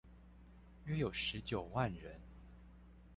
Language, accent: Chinese, 出生地：彰化縣